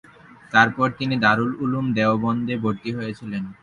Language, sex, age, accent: Bengali, male, 19-29, fluent